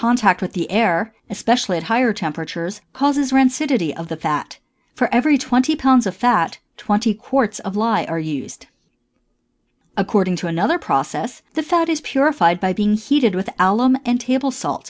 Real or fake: real